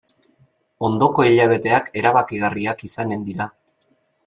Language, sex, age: Basque, male, 19-29